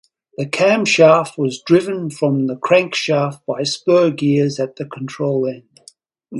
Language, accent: English, Australian English